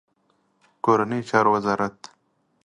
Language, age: Pashto, 19-29